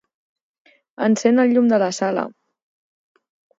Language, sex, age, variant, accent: Catalan, female, 19-29, Central, central